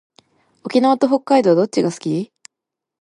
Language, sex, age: Japanese, female, 19-29